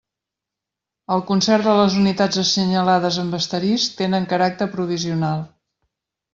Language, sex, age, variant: Catalan, female, 50-59, Central